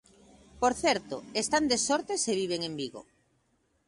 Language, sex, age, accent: Galician, female, 30-39, Normativo (estándar)